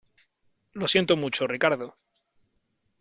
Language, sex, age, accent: Spanish, male, 40-49, España: Sur peninsular (Andalucia, Extremadura, Murcia)